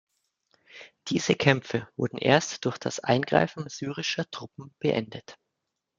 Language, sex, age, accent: German, male, 30-39, Deutschland Deutsch